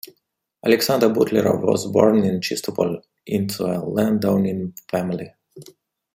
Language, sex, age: English, male, 30-39